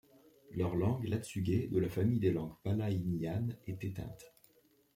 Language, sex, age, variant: French, male, 30-39, Français de métropole